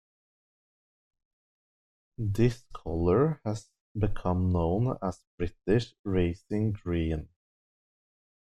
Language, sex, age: English, male, 19-29